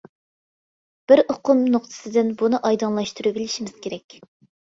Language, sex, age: Uyghur, female, under 19